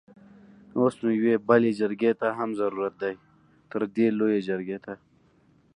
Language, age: Pashto, under 19